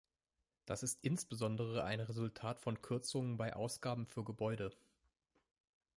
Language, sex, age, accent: German, male, 19-29, Deutschland Deutsch